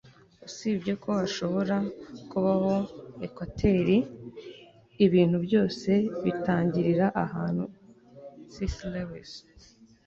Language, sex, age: Kinyarwanda, female, 19-29